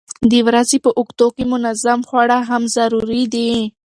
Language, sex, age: Pashto, female, under 19